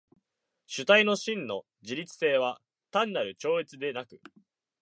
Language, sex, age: Japanese, male, 19-29